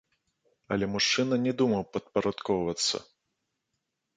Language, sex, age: Belarusian, male, 40-49